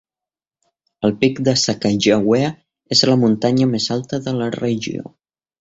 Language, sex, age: Catalan, male, 19-29